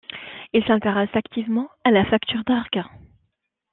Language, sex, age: French, female, 30-39